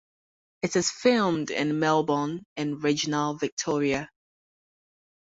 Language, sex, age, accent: English, female, 30-39, United States English